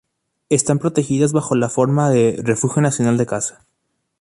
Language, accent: Spanish, México